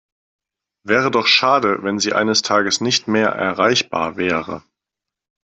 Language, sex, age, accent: German, male, 30-39, Deutschland Deutsch